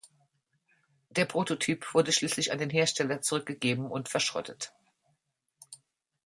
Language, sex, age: German, female, 60-69